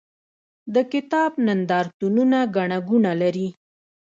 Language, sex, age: Pashto, female, 30-39